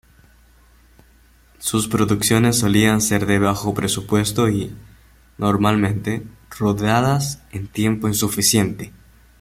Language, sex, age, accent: Spanish, male, under 19, Caribe: Cuba, Venezuela, Puerto Rico, República Dominicana, Panamá, Colombia caribeña, México caribeño, Costa del golfo de México